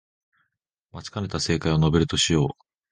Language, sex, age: Japanese, male, under 19